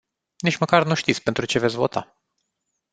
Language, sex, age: Romanian, male, 30-39